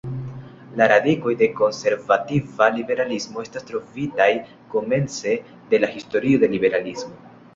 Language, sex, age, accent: Esperanto, male, 19-29, Internacia